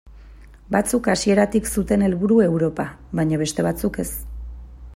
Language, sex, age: Basque, female, 30-39